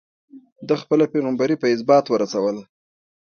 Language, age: Pashto, 30-39